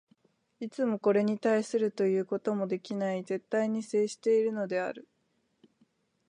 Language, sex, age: Japanese, female, 19-29